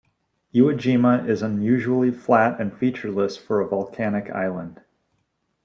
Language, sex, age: English, male, 30-39